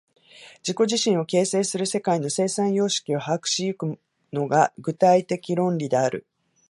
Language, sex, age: Japanese, female, 50-59